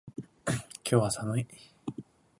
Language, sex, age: Japanese, male, under 19